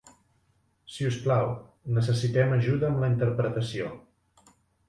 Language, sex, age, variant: Catalan, male, 40-49, Central